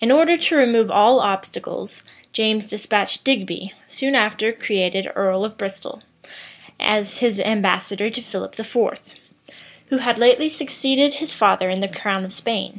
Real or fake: real